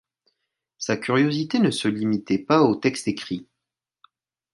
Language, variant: French, Français de métropole